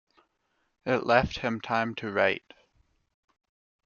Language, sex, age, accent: English, male, under 19, Canadian English